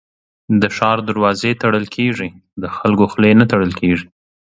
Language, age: Pashto, 30-39